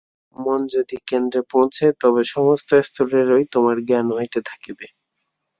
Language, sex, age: Bengali, male, 19-29